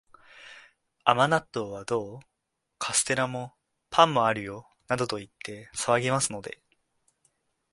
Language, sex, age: Japanese, male, 19-29